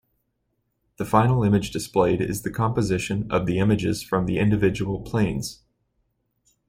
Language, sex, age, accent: English, male, 19-29, United States English